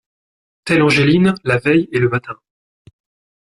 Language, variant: French, Français de métropole